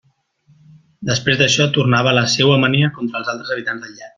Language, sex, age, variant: Catalan, male, 30-39, Central